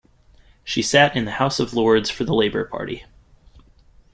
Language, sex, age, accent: English, male, 19-29, United States English